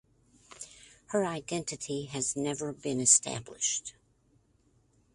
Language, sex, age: English, female, 70-79